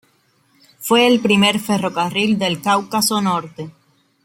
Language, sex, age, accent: Spanish, female, 19-29, Caribe: Cuba, Venezuela, Puerto Rico, República Dominicana, Panamá, Colombia caribeña, México caribeño, Costa del golfo de México